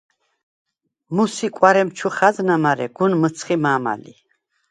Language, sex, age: Svan, female, 70-79